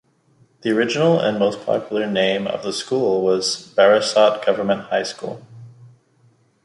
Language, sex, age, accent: English, male, 30-39, Canadian English